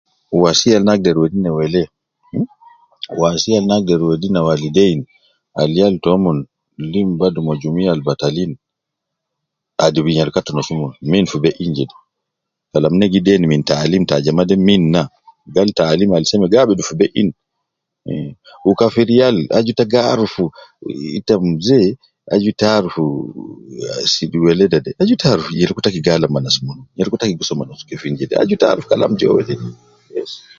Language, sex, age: Nubi, male, 50-59